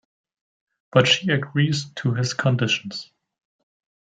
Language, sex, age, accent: English, male, 19-29, England English